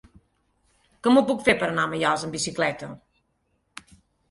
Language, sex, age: Catalan, female, 50-59